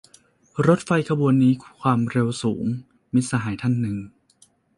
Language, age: Thai, 40-49